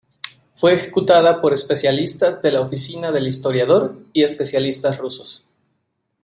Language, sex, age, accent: Spanish, male, 19-29, México